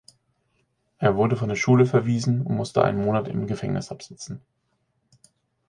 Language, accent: German, Deutschland Deutsch